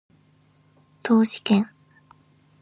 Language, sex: Japanese, female